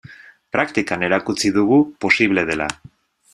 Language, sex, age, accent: Basque, male, 30-39, Mendebalekoa (Araba, Bizkaia, Gipuzkoako mendebaleko herri batzuk)